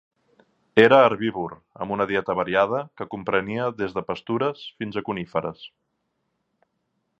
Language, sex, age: Catalan, male, 40-49